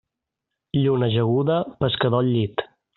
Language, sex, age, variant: Catalan, male, 19-29, Balear